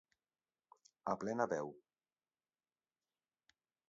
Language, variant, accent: Catalan, Central, central